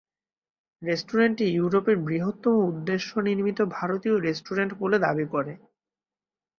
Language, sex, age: Bengali, male, 19-29